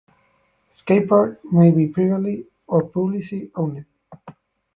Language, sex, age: English, male, 19-29